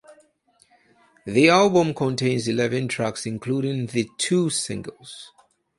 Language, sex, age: English, male, 30-39